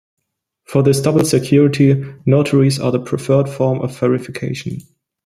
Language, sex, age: English, male, 19-29